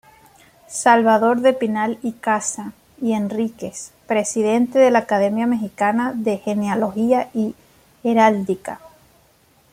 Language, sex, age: Spanish, female, 19-29